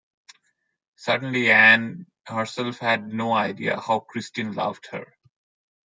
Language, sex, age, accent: English, male, 40-49, India and South Asia (India, Pakistan, Sri Lanka)